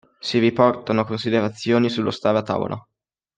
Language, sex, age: Italian, male, under 19